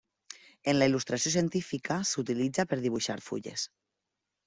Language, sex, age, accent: Catalan, female, 30-39, valencià